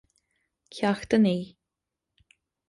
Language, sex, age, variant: Irish, female, 50-59, Gaeilge Uladh